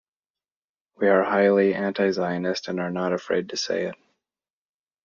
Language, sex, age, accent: English, male, 30-39, Canadian English